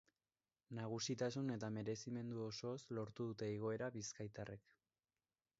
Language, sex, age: Basque, male, 19-29